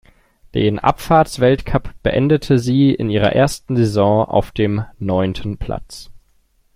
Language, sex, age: German, male, 19-29